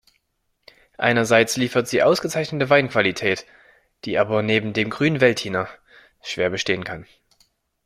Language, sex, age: German, male, 19-29